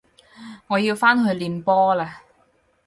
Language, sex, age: Cantonese, female, 19-29